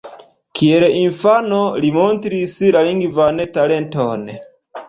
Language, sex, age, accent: Esperanto, male, 30-39, Internacia